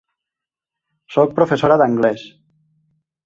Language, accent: Catalan, valencià